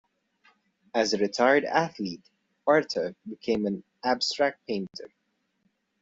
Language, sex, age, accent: English, male, 19-29, Filipino